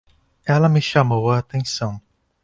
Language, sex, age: Portuguese, male, 19-29